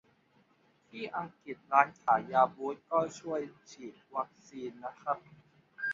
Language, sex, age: Thai, male, 19-29